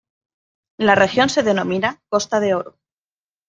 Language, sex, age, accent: Spanish, female, 40-49, España: Norte peninsular (Asturias, Castilla y León, Cantabria, País Vasco, Navarra, Aragón, La Rioja, Guadalajara, Cuenca)